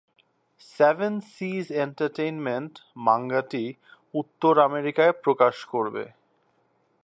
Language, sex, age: Bengali, male, 40-49